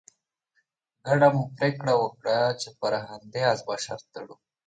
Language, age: Pashto, under 19